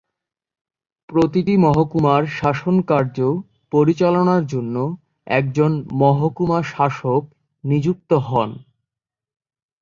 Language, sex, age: Bengali, male, 19-29